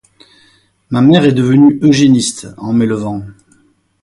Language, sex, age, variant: French, male, 50-59, Français de métropole